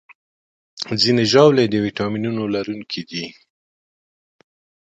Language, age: Pashto, 50-59